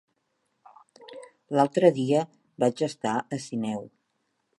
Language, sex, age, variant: Catalan, female, 40-49, Central